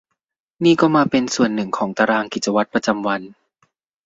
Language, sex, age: Thai, male, 19-29